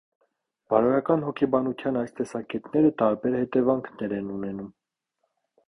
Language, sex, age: Armenian, male, 19-29